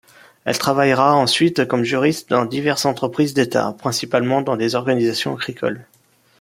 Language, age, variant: French, 19-29, Français de métropole